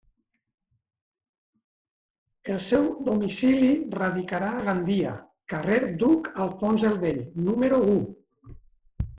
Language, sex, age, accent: Catalan, male, 50-59, valencià